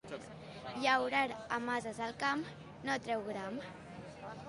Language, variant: Catalan, Central